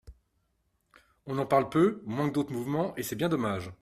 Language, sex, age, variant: French, male, 50-59, Français de métropole